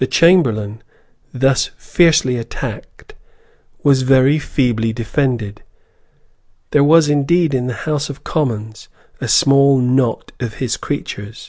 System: none